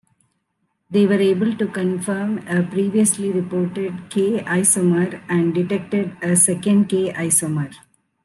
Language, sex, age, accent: English, female, 50-59, India and South Asia (India, Pakistan, Sri Lanka)